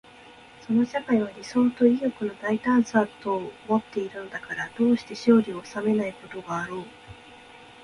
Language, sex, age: Japanese, female, 19-29